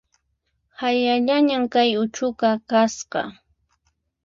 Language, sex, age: Puno Quechua, female, 30-39